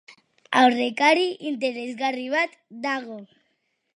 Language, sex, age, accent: Basque, male, 30-39, Mendebalekoa (Araba, Bizkaia, Gipuzkoako mendebaleko herri batzuk)